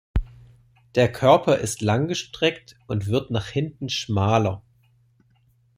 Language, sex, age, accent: German, male, 40-49, Deutschland Deutsch